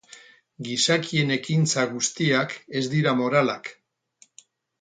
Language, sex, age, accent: Basque, male, 60-69, Erdialdekoa edo Nafarra (Gipuzkoa, Nafarroa)